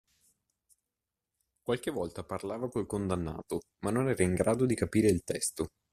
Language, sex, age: Italian, male, 19-29